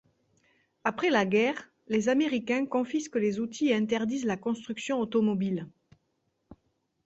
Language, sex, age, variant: French, female, 40-49, Français de métropole